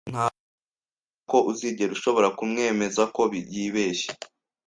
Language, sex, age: Kinyarwanda, male, under 19